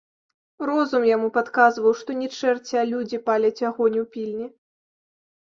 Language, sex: Belarusian, female